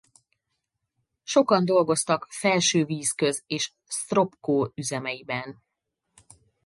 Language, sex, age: Hungarian, female, 40-49